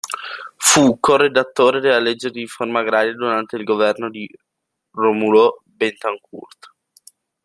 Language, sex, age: Italian, male, under 19